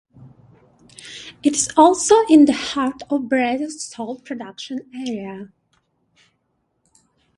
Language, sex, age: English, female, 19-29